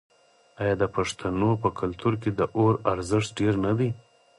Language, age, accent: Pashto, 19-29, معیاري پښتو